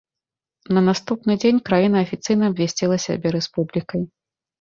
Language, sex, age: Belarusian, female, 30-39